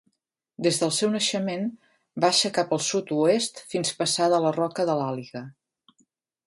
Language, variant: Catalan, Central